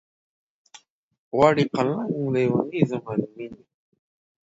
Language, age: Pashto, 19-29